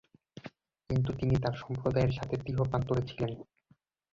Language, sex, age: Bengali, male, 19-29